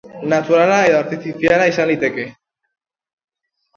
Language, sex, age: Basque, female, 30-39